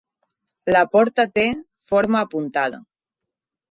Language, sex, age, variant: Catalan, female, 30-39, Central